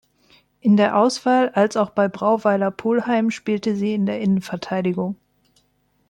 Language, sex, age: German, female, 30-39